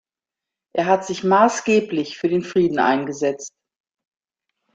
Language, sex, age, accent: German, female, 50-59, Deutschland Deutsch